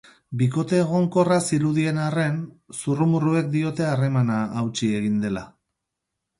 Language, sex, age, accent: Basque, male, 40-49, Mendebalekoa (Araba, Bizkaia, Gipuzkoako mendebaleko herri batzuk)